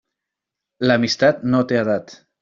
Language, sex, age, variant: Catalan, male, 40-49, Central